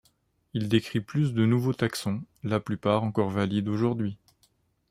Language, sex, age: French, male, 30-39